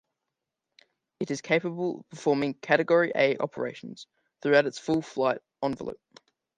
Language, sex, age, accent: English, male, under 19, Australian English